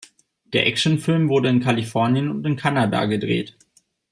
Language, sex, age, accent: German, male, 30-39, Deutschland Deutsch